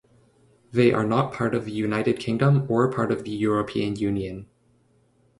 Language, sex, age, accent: English, male, under 19, Canadian English